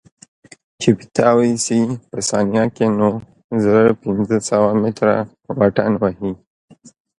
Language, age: Pashto, 19-29